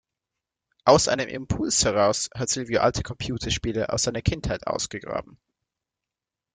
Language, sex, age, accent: German, male, 19-29, Schweizerdeutsch